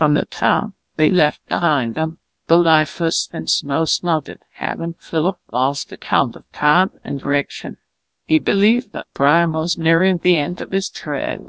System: TTS, GlowTTS